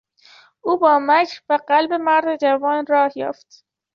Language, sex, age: Persian, female, under 19